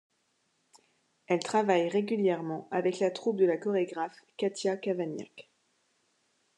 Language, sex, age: French, female, 30-39